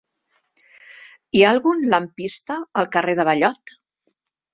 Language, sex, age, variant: Catalan, female, 60-69, Central